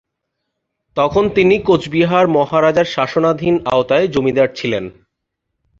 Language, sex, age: Bengali, male, 30-39